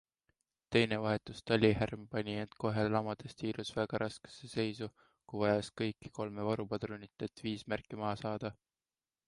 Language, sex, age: Estonian, male, 19-29